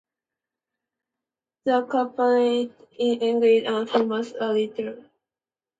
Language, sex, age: English, female, 19-29